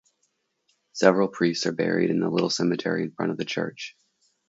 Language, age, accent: English, 40-49, United States English